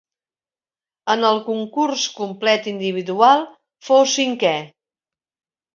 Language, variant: Catalan, Central